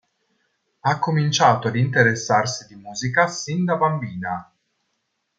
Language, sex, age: Italian, male, 30-39